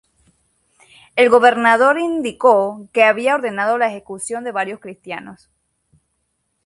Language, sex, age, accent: Spanish, female, 19-29, América central; Caribe: Cuba, Venezuela, Puerto Rico, República Dominicana, Panamá, Colombia caribeña, México caribeño, Costa del golfo de México